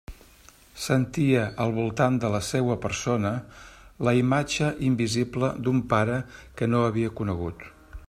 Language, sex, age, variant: Catalan, male, 50-59, Central